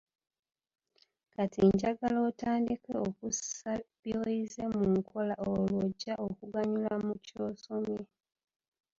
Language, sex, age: Ganda, female, 30-39